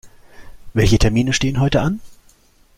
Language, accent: German, Deutschland Deutsch